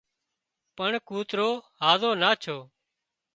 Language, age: Wadiyara Koli, 40-49